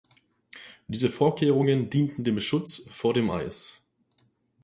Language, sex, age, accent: German, male, 19-29, Deutschland Deutsch